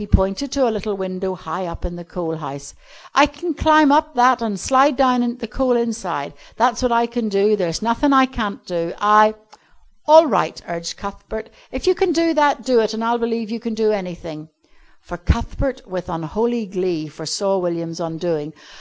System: none